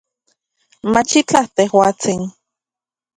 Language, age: Central Puebla Nahuatl, 30-39